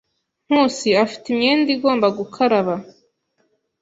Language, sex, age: Kinyarwanda, female, 19-29